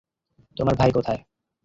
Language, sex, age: Bengali, male, 19-29